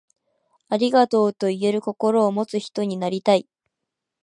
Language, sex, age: Japanese, female, 19-29